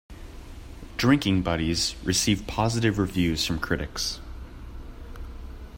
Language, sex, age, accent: English, male, 19-29, United States English